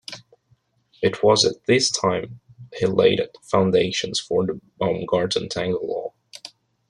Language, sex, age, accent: English, male, under 19, United States English